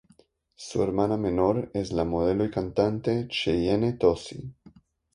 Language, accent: Spanish, Andino-Pacífico: Colombia, Perú, Ecuador, oeste de Bolivia y Venezuela andina